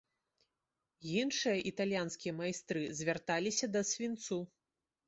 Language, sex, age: Belarusian, female, 30-39